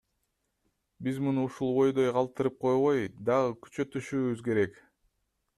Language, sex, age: Kyrgyz, male, 19-29